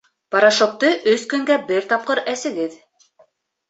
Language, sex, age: Bashkir, female, 30-39